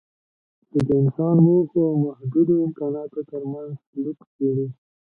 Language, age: Pashto, 19-29